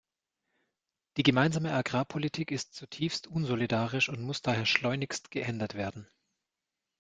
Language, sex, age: German, male, 40-49